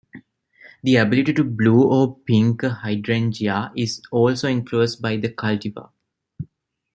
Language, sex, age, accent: English, male, 19-29, India and South Asia (India, Pakistan, Sri Lanka)